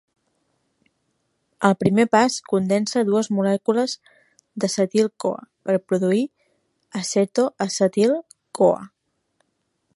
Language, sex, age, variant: Catalan, female, 30-39, Central